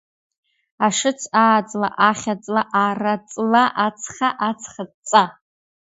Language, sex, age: Abkhazian, female, under 19